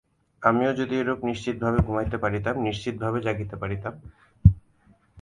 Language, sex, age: Bengali, male, 19-29